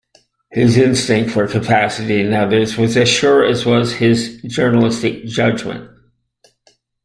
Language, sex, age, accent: English, male, 60-69, United States English